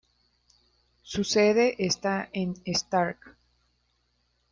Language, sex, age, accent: Spanish, female, 19-29, México